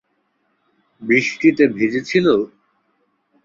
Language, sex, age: Bengali, male, 19-29